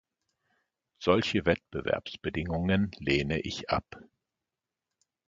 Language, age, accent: German, 50-59, Deutschland Deutsch